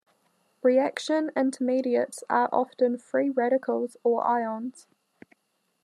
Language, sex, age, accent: English, female, 19-29, New Zealand English